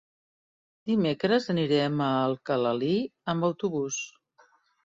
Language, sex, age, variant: Catalan, female, 50-59, Central